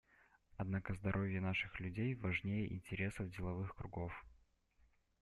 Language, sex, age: Russian, male, 19-29